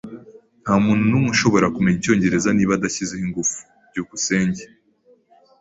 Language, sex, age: Kinyarwanda, female, 19-29